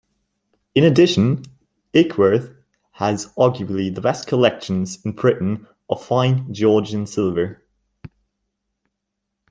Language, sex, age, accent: English, male, 19-29, United States English